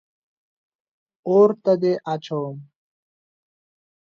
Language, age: Pashto, under 19